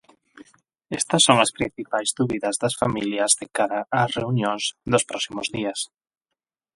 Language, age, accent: Galician, 30-39, Atlántico (seseo e gheada); Normativo (estándar); Neofalante